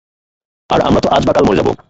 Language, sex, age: Bengali, male, 19-29